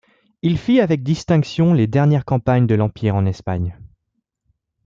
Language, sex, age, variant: French, male, 19-29, Français de métropole